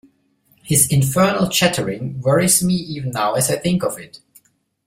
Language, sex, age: English, male, 30-39